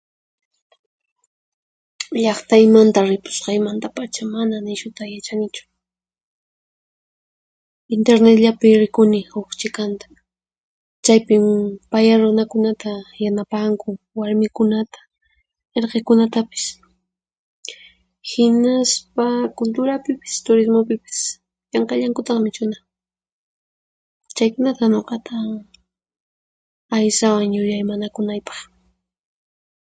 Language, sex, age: Puno Quechua, female, 19-29